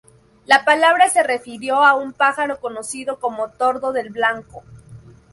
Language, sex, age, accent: Spanish, female, 19-29, México